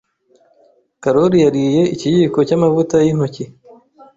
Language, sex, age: Kinyarwanda, male, 30-39